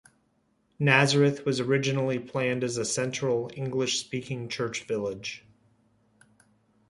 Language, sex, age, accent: English, male, 30-39, United States English